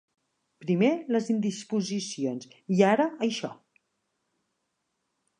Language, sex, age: Catalan, female, 50-59